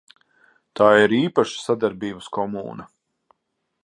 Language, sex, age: Latvian, male, 30-39